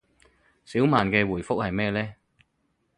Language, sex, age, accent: Cantonese, male, 30-39, 广州音